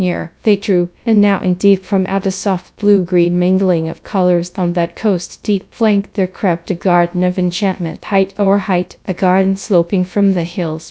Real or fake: fake